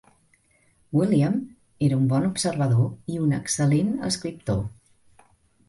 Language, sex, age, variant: Catalan, female, 40-49, Central